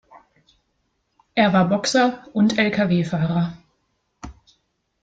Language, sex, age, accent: German, female, 19-29, Deutschland Deutsch